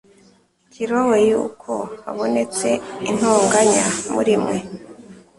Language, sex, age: Kinyarwanda, female, 19-29